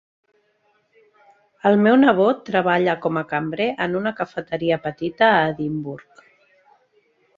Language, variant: Catalan, Central